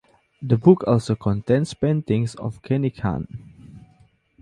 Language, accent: English, indonesia